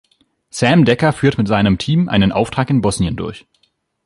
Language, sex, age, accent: German, male, 19-29, Deutschland Deutsch